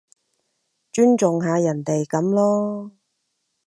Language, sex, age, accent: Cantonese, female, 30-39, 广州音